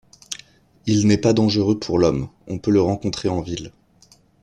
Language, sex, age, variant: French, male, 30-39, Français de métropole